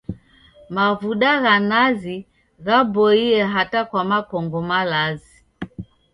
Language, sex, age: Taita, female, 60-69